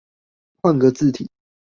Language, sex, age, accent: Chinese, male, under 19, 出生地：新北市